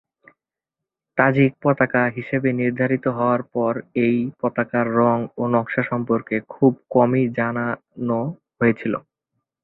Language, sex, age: Bengali, male, 19-29